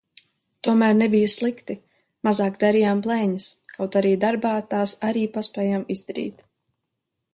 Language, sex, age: Latvian, female, 19-29